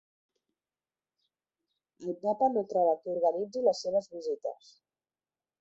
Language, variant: Catalan, Central